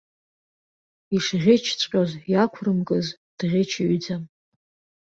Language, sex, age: Abkhazian, female, 19-29